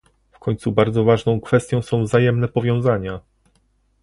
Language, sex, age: Polish, male, 30-39